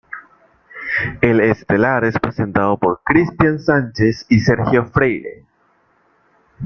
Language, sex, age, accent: Spanish, male, 19-29, Caribe: Cuba, Venezuela, Puerto Rico, República Dominicana, Panamá, Colombia caribeña, México caribeño, Costa del golfo de México